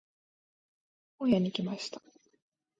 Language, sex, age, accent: Japanese, female, 19-29, 標準語